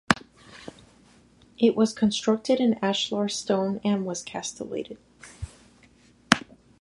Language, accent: English, United States English